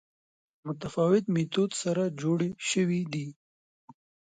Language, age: Pashto, 19-29